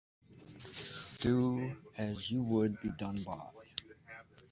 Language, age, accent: English, 30-39, United States English